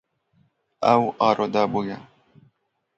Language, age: Kurdish, 19-29